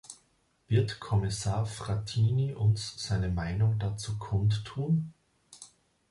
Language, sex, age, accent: German, male, 30-39, Österreichisches Deutsch